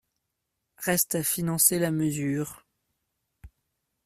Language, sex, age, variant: French, male, 19-29, Français de métropole